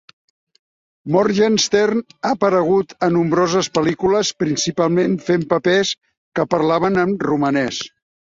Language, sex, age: Catalan, male, 70-79